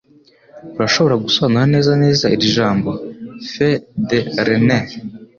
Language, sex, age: Kinyarwanda, male, under 19